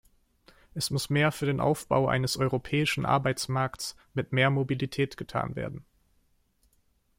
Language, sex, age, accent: German, male, 19-29, Deutschland Deutsch